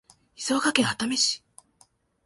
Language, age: Japanese, 19-29